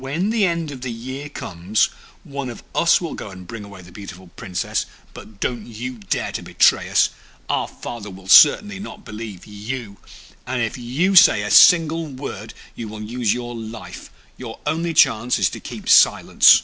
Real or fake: real